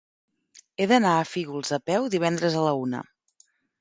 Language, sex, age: Catalan, female, 40-49